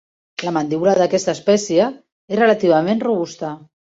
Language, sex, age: Catalan, female, 50-59